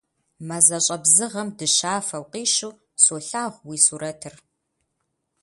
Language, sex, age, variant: Kabardian, female, 30-39, Адыгэбзэ (Къэбэрдей, Кирил, псоми зэдай)